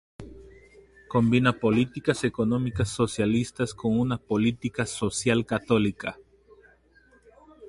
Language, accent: Spanish, Andino-Pacífico: Colombia, Perú, Ecuador, oeste de Bolivia y Venezuela andina